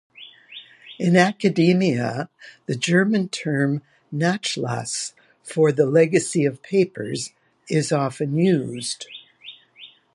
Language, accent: English, Canadian English